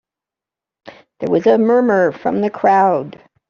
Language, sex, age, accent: English, female, 60-69, United States English